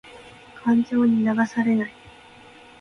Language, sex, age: Japanese, female, 19-29